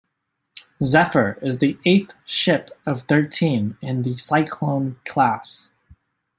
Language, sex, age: English, male, 19-29